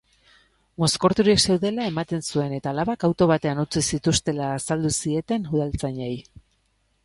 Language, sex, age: Basque, female, 40-49